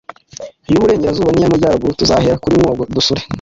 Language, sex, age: Kinyarwanda, male, 19-29